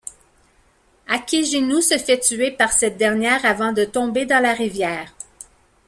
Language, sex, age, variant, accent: French, female, 40-49, Français d'Amérique du Nord, Français du Canada